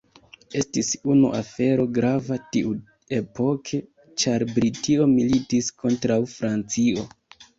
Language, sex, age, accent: Esperanto, male, 19-29, Internacia